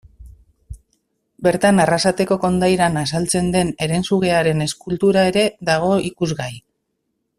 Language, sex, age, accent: Basque, female, 40-49, Mendebalekoa (Araba, Bizkaia, Gipuzkoako mendebaleko herri batzuk)